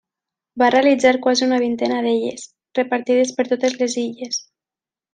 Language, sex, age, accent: Catalan, female, 19-29, valencià